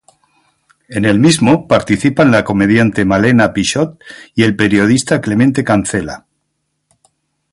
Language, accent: Spanish, España: Centro-Sur peninsular (Madrid, Toledo, Castilla-La Mancha)